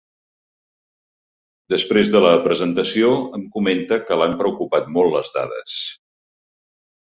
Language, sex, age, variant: Catalan, male, 70-79, Central